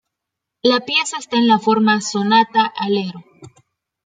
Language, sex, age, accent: Spanish, female, 19-29, México